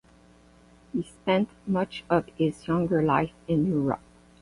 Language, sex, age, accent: English, female, 30-39, United States English; Canadian English